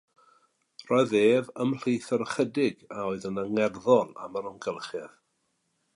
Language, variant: Welsh, South-Western Welsh